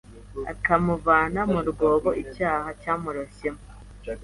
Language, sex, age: Kinyarwanda, female, 19-29